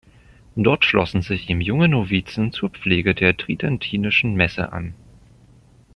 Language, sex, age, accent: German, male, 30-39, Deutschland Deutsch